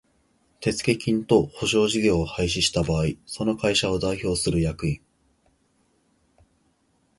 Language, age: Japanese, 19-29